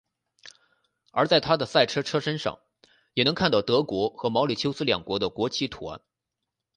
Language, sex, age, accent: Chinese, male, 19-29, 出生地：山东省